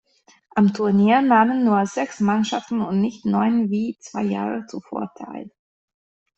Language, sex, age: German, female, 19-29